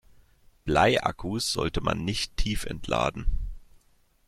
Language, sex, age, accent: German, male, 19-29, Deutschland Deutsch